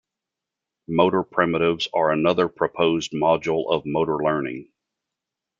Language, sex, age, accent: English, male, 50-59, United States English